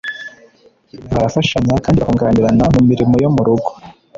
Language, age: Kinyarwanda, 19-29